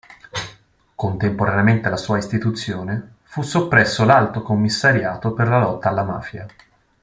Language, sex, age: Italian, male, 19-29